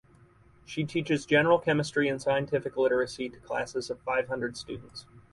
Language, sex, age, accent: English, male, 30-39, United States English